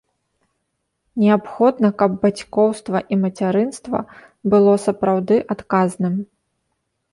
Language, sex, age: Belarusian, female, 30-39